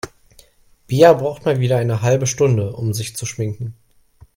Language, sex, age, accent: German, male, 19-29, Deutschland Deutsch